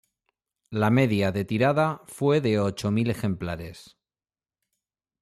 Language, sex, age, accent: Spanish, male, 50-59, España: Norte peninsular (Asturias, Castilla y León, Cantabria, País Vasco, Navarra, Aragón, La Rioja, Guadalajara, Cuenca)